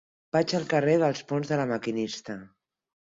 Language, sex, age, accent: Catalan, female, 50-59, Barcelona